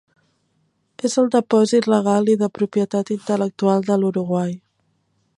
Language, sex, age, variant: Catalan, female, 19-29, Central